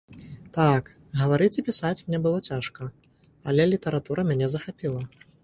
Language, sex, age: Belarusian, male, 19-29